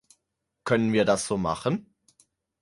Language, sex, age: German, male, 30-39